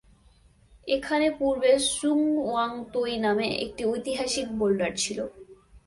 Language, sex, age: Bengali, female, 19-29